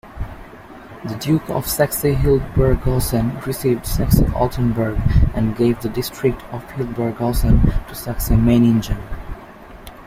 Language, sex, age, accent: English, male, under 19, United States English